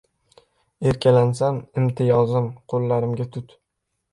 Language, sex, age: Uzbek, male, under 19